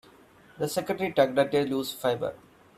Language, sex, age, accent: English, male, 19-29, India and South Asia (India, Pakistan, Sri Lanka)